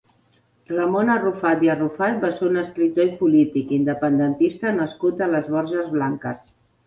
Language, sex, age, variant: Catalan, female, 60-69, Central